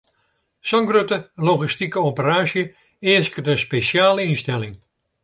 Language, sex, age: Western Frisian, male, 70-79